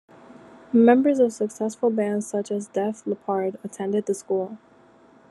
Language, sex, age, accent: English, female, 19-29, United States English